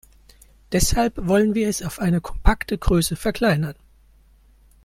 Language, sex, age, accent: German, male, 19-29, Deutschland Deutsch